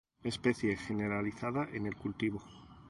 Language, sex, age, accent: Spanish, male, 40-49, España: Norte peninsular (Asturias, Castilla y León, Cantabria, País Vasco, Navarra, Aragón, La Rioja, Guadalajara, Cuenca)